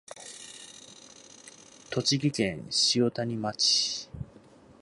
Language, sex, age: Japanese, male, 19-29